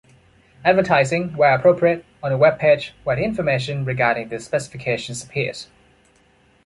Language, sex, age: English, male, 19-29